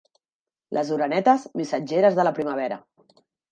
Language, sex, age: Catalan, female, 30-39